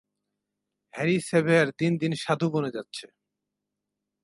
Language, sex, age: Bengali, male, 19-29